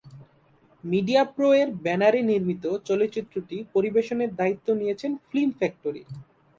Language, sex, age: Bengali, male, 19-29